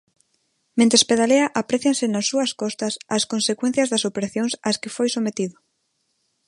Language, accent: Galician, Neofalante